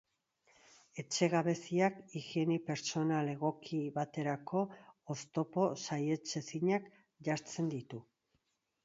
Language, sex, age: Basque, female, 50-59